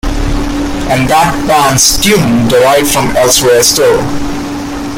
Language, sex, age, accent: English, male, 19-29, India and South Asia (India, Pakistan, Sri Lanka)